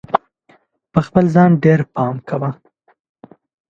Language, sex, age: Pashto, male, 19-29